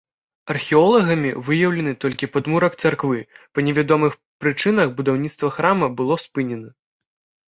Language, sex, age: Belarusian, male, under 19